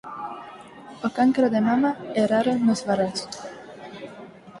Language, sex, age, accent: Galician, female, 19-29, Neofalante